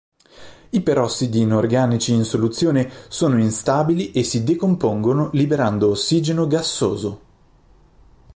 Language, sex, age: Italian, male, 30-39